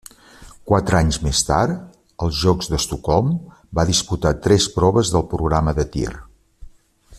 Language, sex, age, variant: Catalan, male, 50-59, Central